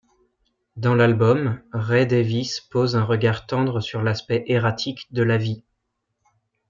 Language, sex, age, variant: French, male, 19-29, Français de métropole